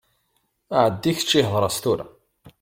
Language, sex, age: Kabyle, male, 30-39